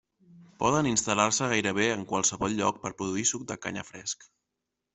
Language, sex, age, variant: Catalan, male, 30-39, Central